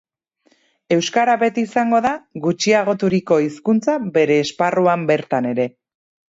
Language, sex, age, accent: Basque, female, 30-39, Erdialdekoa edo Nafarra (Gipuzkoa, Nafarroa)